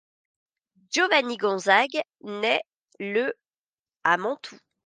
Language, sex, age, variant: French, female, 40-49, Français de métropole